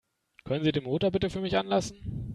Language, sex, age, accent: German, male, 19-29, Deutschland Deutsch